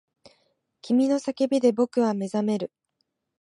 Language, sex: Japanese, female